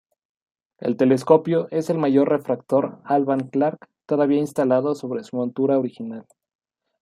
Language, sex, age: Spanish, male, 19-29